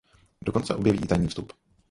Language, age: Czech, 30-39